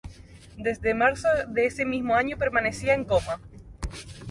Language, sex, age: Spanish, female, 19-29